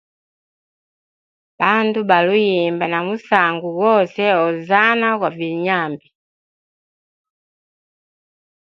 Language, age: Hemba, 19-29